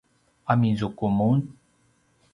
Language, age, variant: Paiwan, 30-39, pinayuanan a kinaikacedasan (東排灣語)